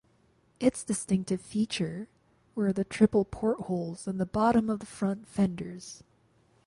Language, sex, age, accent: English, female, 19-29, United States English